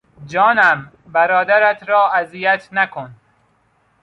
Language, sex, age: Persian, male, 19-29